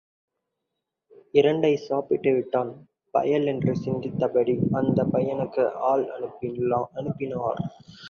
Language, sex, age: Tamil, male, 19-29